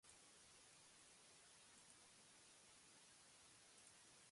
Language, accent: Basque, Mendebalekoa (Araba, Bizkaia, Gipuzkoako mendebaleko herri batzuk)